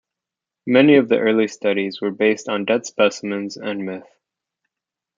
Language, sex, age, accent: English, male, 19-29, United States English